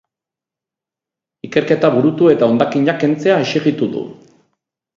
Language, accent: Basque, Erdialdekoa edo Nafarra (Gipuzkoa, Nafarroa)